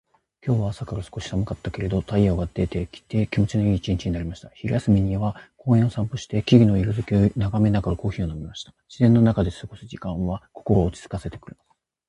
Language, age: Japanese, 30-39